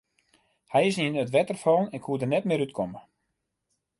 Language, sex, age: Western Frisian, male, 19-29